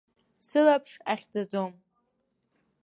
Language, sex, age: Abkhazian, female, under 19